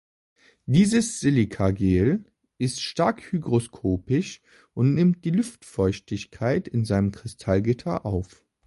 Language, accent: German, Deutschland Deutsch